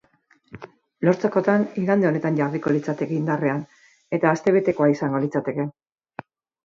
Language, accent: Basque, Mendebalekoa (Araba, Bizkaia, Gipuzkoako mendebaleko herri batzuk)